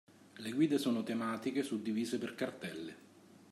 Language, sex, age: Italian, male, 40-49